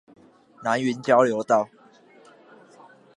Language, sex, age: Chinese, male, under 19